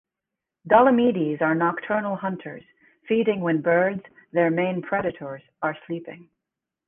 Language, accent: English, United States English